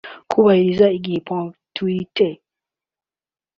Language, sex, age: Kinyarwanda, male, 19-29